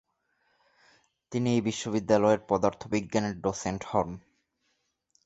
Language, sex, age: Bengali, male, 19-29